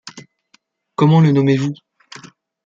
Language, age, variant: French, 19-29, Français de métropole